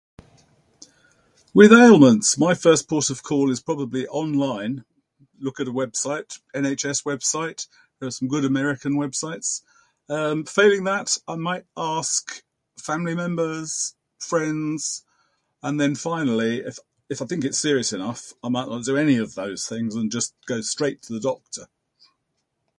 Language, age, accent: English, 70-79, England English